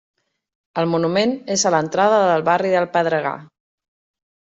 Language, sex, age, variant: Catalan, female, 40-49, Central